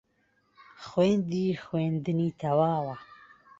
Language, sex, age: Central Kurdish, female, 30-39